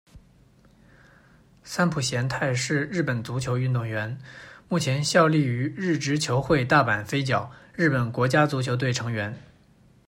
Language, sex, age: Chinese, male, 19-29